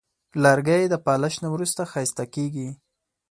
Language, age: Pashto, 19-29